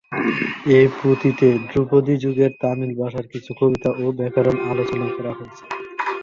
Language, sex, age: Bengali, male, 19-29